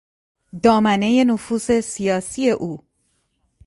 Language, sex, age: Persian, female, 40-49